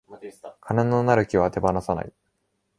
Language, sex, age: Japanese, male, 19-29